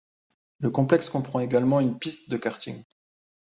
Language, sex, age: French, male, 30-39